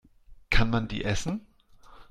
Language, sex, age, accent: German, male, 40-49, Deutschland Deutsch